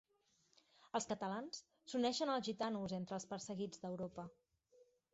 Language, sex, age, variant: Catalan, female, 30-39, Central